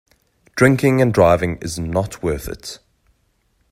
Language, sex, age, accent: English, male, 30-39, Southern African (South Africa, Zimbabwe, Namibia)